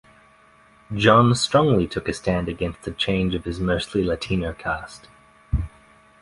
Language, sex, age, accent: English, male, 19-29, Australian English